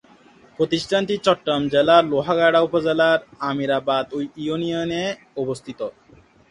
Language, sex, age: Bengali, male, 19-29